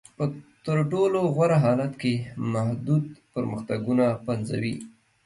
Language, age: Pashto, 19-29